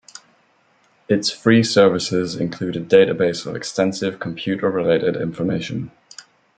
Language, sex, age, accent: English, male, 30-39, England English